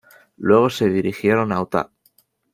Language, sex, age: Spanish, male, 19-29